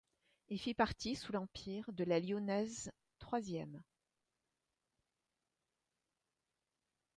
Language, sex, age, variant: French, female, 60-69, Français de métropole